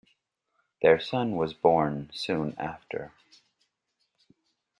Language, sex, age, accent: English, female, 50-59, United States English